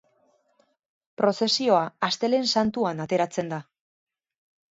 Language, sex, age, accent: Basque, female, 19-29, Erdialdekoa edo Nafarra (Gipuzkoa, Nafarroa)